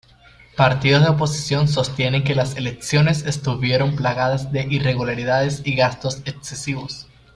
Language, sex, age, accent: Spanish, male, under 19, Caribe: Cuba, Venezuela, Puerto Rico, República Dominicana, Panamá, Colombia caribeña, México caribeño, Costa del golfo de México